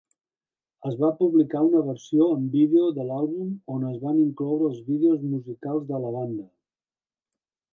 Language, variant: Catalan, Central